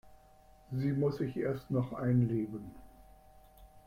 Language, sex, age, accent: German, male, 70-79, Deutschland Deutsch